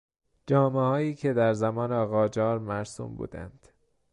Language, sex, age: Persian, male, 19-29